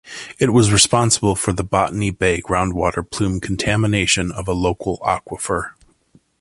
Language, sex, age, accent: English, male, 40-49, United States English